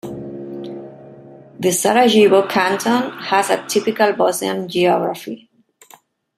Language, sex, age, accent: English, female, 40-49, United States English